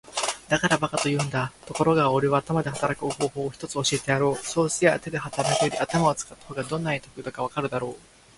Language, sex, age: Japanese, male, 19-29